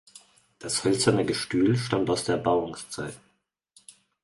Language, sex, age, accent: German, male, 19-29, Deutschland Deutsch